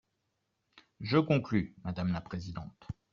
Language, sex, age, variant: French, male, 40-49, Français de métropole